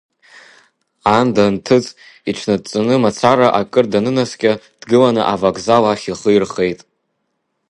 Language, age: Abkhazian, under 19